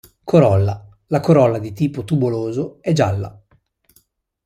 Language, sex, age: Italian, male, 19-29